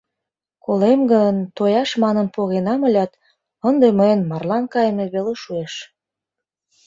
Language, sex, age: Mari, female, 40-49